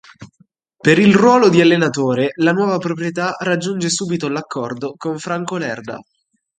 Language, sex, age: Italian, male, 19-29